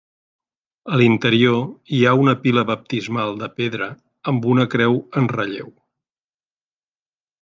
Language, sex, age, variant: Catalan, male, 50-59, Central